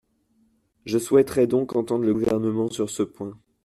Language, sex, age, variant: French, male, 19-29, Français de métropole